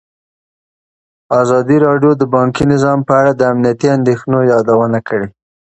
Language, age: Pashto, 30-39